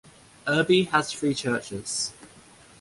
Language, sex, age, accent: English, male, under 19, Australian English